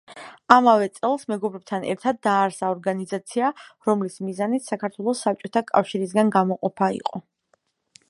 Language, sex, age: Georgian, female, 19-29